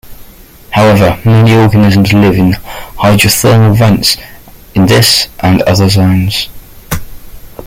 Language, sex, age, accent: English, male, 40-49, England English